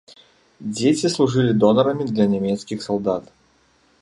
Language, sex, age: Belarusian, male, 30-39